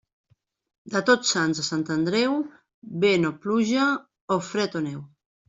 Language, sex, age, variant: Catalan, female, 50-59, Central